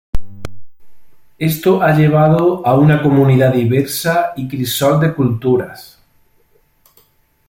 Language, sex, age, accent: Spanish, male, 19-29, España: Sur peninsular (Andalucia, Extremadura, Murcia)